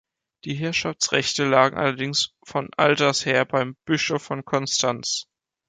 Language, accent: German, Deutschland Deutsch